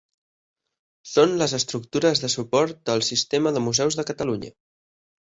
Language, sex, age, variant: Catalan, male, 19-29, Central